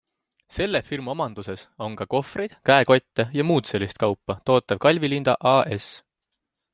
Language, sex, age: Estonian, male, 19-29